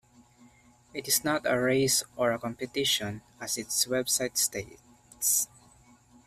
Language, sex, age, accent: English, male, under 19, Filipino